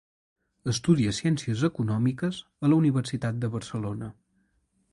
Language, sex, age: Catalan, male, 19-29